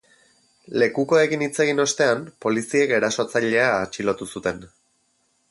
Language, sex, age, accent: Basque, male, 30-39, Erdialdekoa edo Nafarra (Gipuzkoa, Nafarroa)